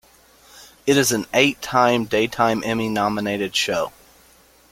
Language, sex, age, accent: English, male, 30-39, United States English